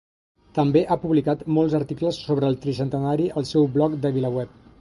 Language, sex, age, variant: Catalan, male, 50-59, Central